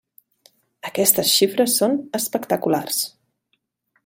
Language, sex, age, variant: Catalan, female, 30-39, Central